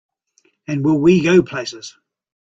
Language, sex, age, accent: English, male, 60-69, New Zealand English